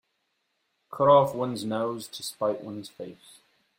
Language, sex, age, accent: English, male, 30-39, Irish English